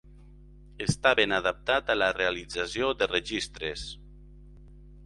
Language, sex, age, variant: Catalan, male, 40-49, Valencià meridional